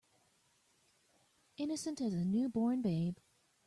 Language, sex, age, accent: English, female, 30-39, United States English